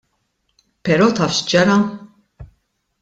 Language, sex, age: Maltese, female, 50-59